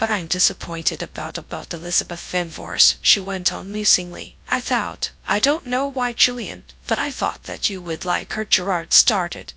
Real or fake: fake